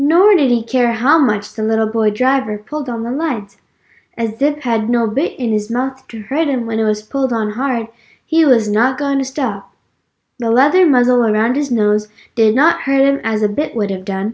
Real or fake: real